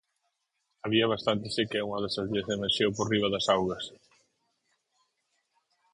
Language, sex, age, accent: Galician, male, 30-39, Central (gheada)